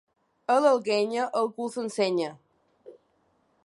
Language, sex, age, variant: Catalan, female, under 19, Balear